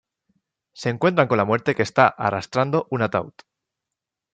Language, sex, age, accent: Spanish, male, 30-39, España: Centro-Sur peninsular (Madrid, Toledo, Castilla-La Mancha)